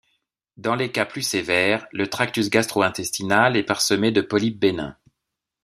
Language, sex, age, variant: French, male, 50-59, Français de métropole